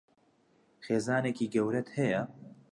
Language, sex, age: Central Kurdish, male, 19-29